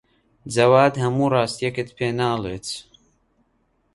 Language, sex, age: Central Kurdish, male, 19-29